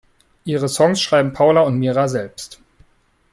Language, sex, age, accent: German, male, 19-29, Deutschland Deutsch